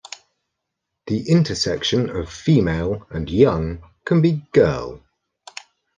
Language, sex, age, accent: English, male, 30-39, England English